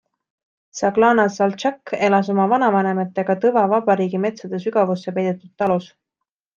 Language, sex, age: Estonian, female, 19-29